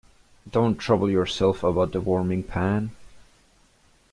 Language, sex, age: English, male, under 19